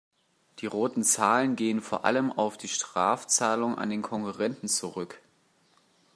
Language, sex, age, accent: German, male, 30-39, Deutschland Deutsch